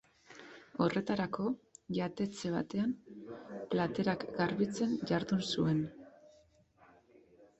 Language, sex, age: Basque, female, 30-39